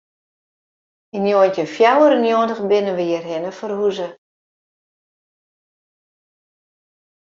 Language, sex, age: Western Frisian, female, 50-59